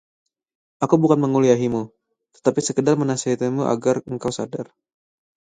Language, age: Indonesian, 19-29